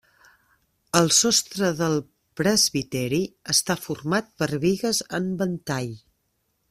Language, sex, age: Catalan, female, 40-49